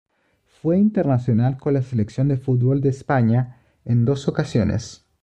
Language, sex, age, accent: Spanish, male, 19-29, Chileno: Chile, Cuyo